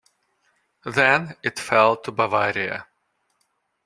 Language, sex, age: English, male, 40-49